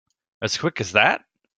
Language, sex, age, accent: English, male, 19-29, United States English